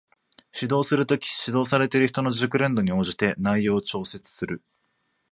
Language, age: Japanese, 19-29